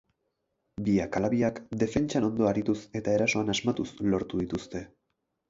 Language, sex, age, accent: Basque, male, 19-29, Erdialdekoa edo Nafarra (Gipuzkoa, Nafarroa)